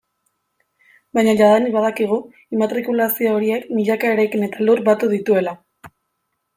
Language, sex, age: Basque, female, 19-29